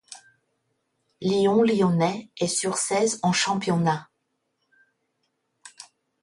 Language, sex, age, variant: French, female, 50-59, Français de métropole